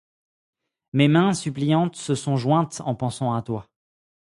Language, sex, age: French, male, 30-39